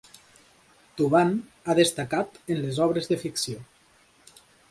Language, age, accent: Catalan, 30-39, occidental